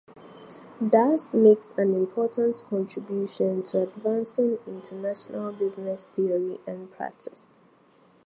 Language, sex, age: English, female, 19-29